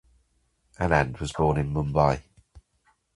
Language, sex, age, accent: English, male, 40-49, England English